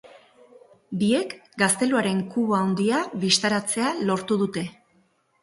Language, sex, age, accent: Basque, female, 40-49, Erdialdekoa edo Nafarra (Gipuzkoa, Nafarroa)